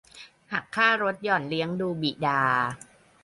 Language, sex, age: Thai, male, under 19